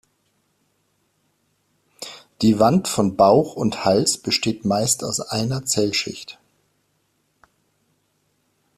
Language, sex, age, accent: German, male, 40-49, Deutschland Deutsch